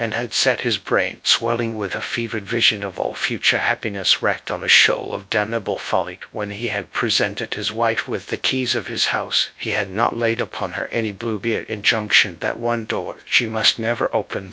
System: TTS, GradTTS